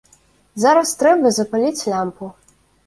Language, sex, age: Belarusian, female, 19-29